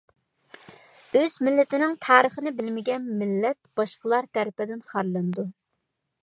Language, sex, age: Uyghur, female, 40-49